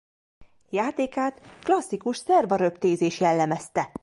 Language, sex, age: Hungarian, female, 19-29